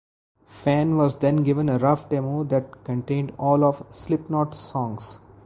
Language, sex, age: English, male, 40-49